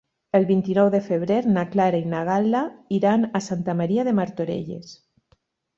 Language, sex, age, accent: Catalan, female, 50-59, valencià